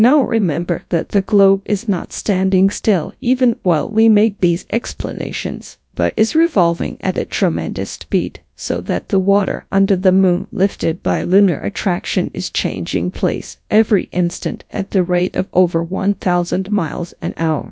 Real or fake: fake